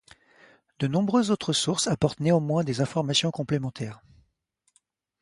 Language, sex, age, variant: French, male, 40-49, Français de métropole